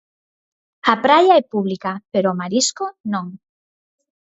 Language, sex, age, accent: Galician, female, 50-59, Normativo (estándar)